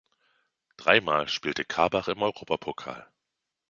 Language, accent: German, Deutschland Deutsch